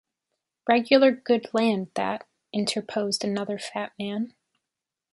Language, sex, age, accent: English, female, 19-29, United States English